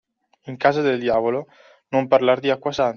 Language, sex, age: Italian, male, 19-29